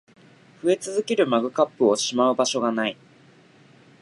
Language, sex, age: Japanese, male, 19-29